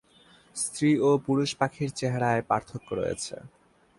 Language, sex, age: Bengali, male, 19-29